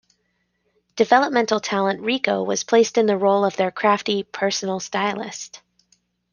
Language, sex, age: English, female, 30-39